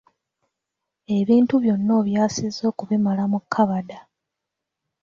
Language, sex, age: Ganda, female, 19-29